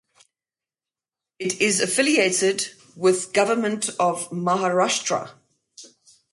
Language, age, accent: English, 50-59, Southern African (South Africa, Zimbabwe, Namibia)